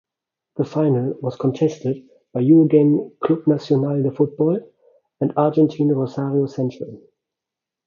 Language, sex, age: English, male, 30-39